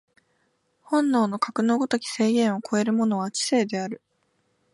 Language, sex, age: Japanese, female, 19-29